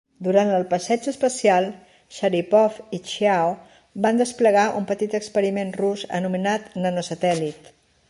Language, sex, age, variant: Catalan, female, 60-69, Central